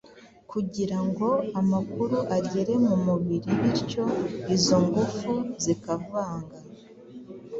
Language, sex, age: Kinyarwanda, female, 40-49